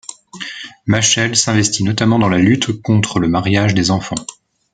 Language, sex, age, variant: French, male, 19-29, Français de métropole